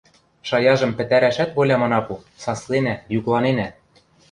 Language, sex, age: Western Mari, male, 19-29